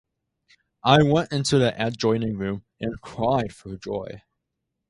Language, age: English, under 19